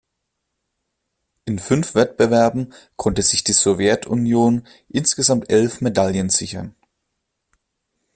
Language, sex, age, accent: German, male, 19-29, Deutschland Deutsch